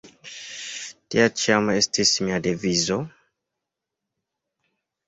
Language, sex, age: Esperanto, male, 30-39